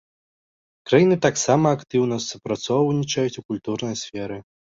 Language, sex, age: Belarusian, male, 19-29